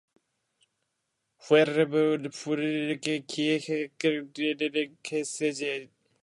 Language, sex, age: Japanese, male, 19-29